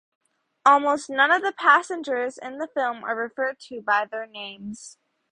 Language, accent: English, United States English